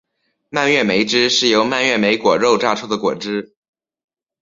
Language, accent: Chinese, 出生地：辽宁省